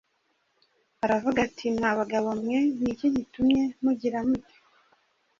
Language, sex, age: Kinyarwanda, female, 30-39